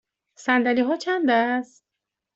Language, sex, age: Persian, female, 40-49